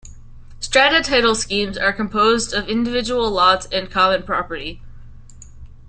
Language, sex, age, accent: English, female, 19-29, United States English